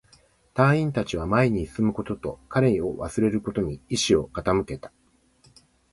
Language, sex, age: Japanese, male, 50-59